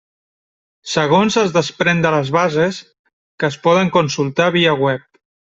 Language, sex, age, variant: Catalan, male, 30-39, Central